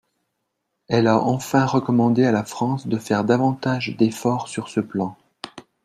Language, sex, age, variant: French, male, 40-49, Français de métropole